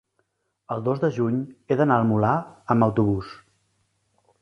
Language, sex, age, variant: Catalan, male, 40-49, Central